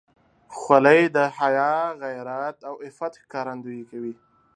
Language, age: Pashto, 19-29